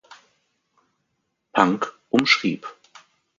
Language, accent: German, Deutschland Deutsch